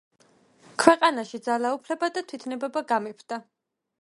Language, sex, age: Georgian, female, 19-29